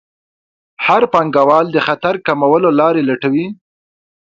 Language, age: Pashto, 19-29